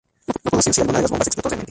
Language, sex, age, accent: Spanish, male, 19-29, México